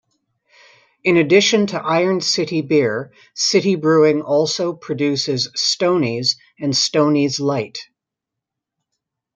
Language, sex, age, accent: English, female, 50-59, Canadian English